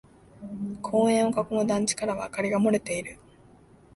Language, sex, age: Japanese, female, 19-29